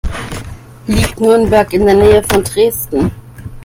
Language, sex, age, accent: German, female, 19-29, Deutschland Deutsch